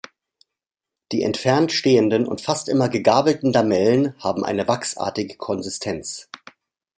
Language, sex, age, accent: German, male, 50-59, Deutschland Deutsch